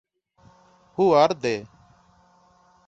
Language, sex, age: English, male, 19-29